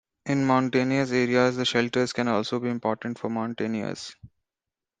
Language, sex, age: English, male, 30-39